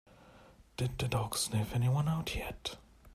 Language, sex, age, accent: English, male, 30-39, England English